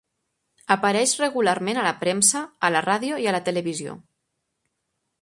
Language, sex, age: Catalan, female, 30-39